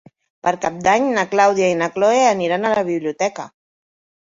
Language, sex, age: Catalan, female, 50-59